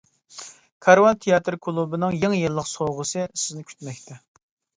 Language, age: Uyghur, 30-39